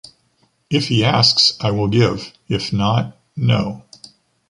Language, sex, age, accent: English, male, 50-59, United States English